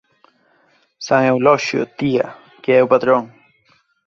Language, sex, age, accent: Galician, male, 19-29, Central (gheada)